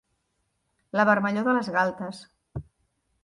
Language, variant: Catalan, Central